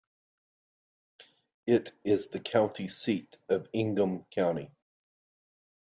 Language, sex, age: English, male, 40-49